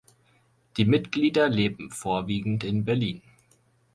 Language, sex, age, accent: German, male, 19-29, Deutschland Deutsch